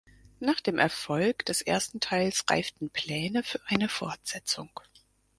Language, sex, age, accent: German, female, 30-39, Deutschland Deutsch